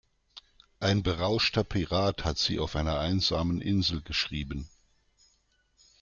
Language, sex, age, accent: German, male, 50-59, Deutschland Deutsch